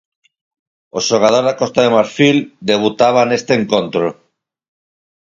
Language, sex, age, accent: Galician, male, 40-49, Normativo (estándar)